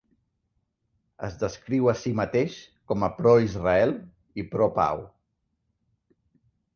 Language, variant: Catalan, Central